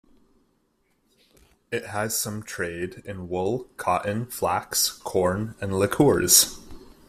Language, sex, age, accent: English, male, 19-29, United States English